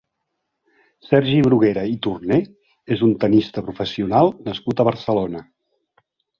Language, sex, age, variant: Catalan, male, 50-59, Central